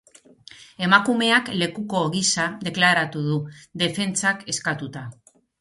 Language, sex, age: Basque, female, 40-49